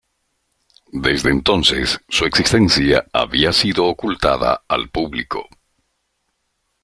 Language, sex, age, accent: Spanish, male, 50-59, América central